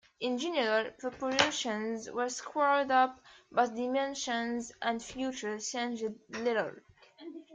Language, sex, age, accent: English, female, 19-29, United States English